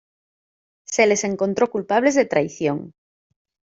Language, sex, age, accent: Spanish, female, 30-39, España: Norte peninsular (Asturias, Castilla y León, Cantabria, País Vasco, Navarra, Aragón, La Rioja, Guadalajara, Cuenca)